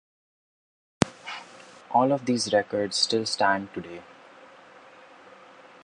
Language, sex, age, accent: English, male, under 19, India and South Asia (India, Pakistan, Sri Lanka)